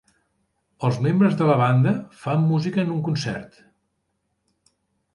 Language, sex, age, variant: Catalan, male, 50-59, Central